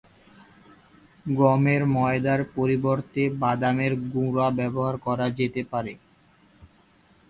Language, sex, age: Bengali, male, 19-29